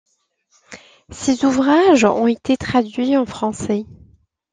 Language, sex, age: French, female, 30-39